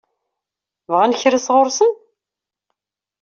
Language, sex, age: Kabyle, female, 30-39